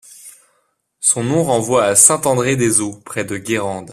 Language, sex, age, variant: French, male, 19-29, Français de métropole